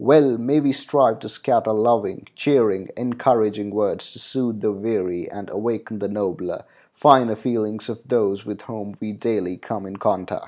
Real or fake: real